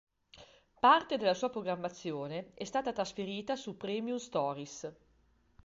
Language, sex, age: Italian, female, 50-59